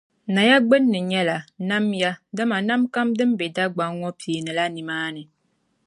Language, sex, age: Dagbani, female, 19-29